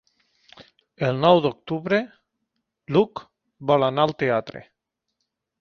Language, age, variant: Catalan, 30-39, Nord-Occidental